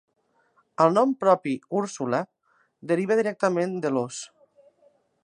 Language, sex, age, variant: Catalan, female, 40-49, Nord-Occidental